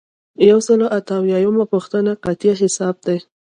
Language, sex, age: Pashto, female, 19-29